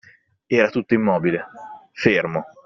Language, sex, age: Italian, male, 19-29